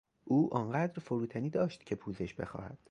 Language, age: Persian, 19-29